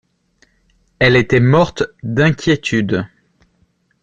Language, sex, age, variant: French, male, 30-39, Français de métropole